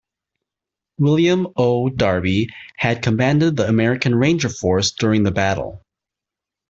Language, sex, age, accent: English, male, 30-39, United States English